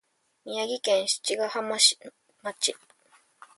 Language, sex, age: Japanese, female, 19-29